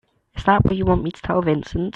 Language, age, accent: English, under 19, England English